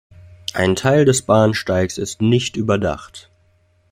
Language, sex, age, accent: German, male, 19-29, Deutschland Deutsch